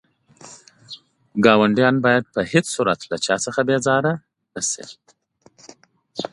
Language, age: Pashto, 30-39